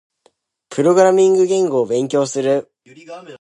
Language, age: Japanese, under 19